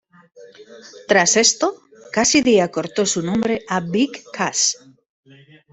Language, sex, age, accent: Spanish, female, 50-59, España: Centro-Sur peninsular (Madrid, Toledo, Castilla-La Mancha)